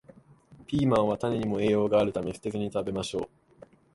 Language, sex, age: Japanese, male, 19-29